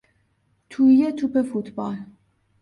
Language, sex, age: Persian, female, 30-39